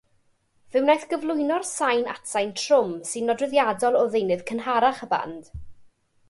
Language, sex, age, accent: Welsh, female, 19-29, Y Deyrnas Unedig Cymraeg